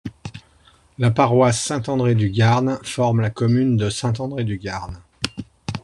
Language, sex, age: French, male, 50-59